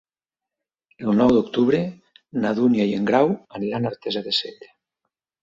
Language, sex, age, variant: Catalan, male, 50-59, Nord-Occidental